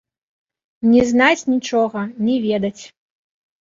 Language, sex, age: Belarusian, female, 19-29